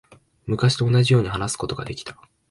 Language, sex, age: Japanese, male, under 19